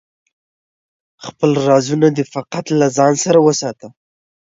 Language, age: Pashto, 19-29